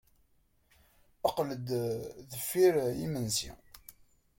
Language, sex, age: Kabyle, male, 19-29